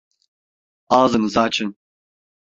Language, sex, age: Turkish, male, 19-29